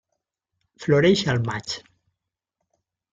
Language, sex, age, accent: Catalan, male, 60-69, valencià